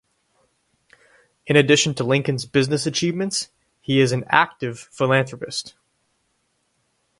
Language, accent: English, Canadian English